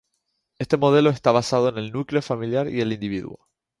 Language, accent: Spanish, España: Islas Canarias